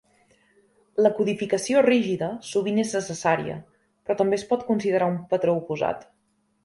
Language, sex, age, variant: Catalan, female, 30-39, Central